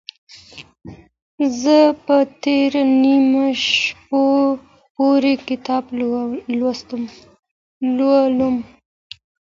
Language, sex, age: Pashto, female, 19-29